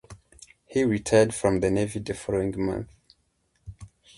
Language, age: English, 19-29